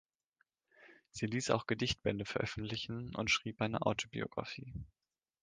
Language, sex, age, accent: German, male, 19-29, Deutschland Deutsch